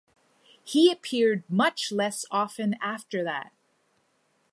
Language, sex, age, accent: English, female, 30-39, United States English